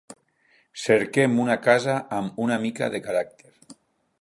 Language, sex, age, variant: Catalan, male, 50-59, Alacantí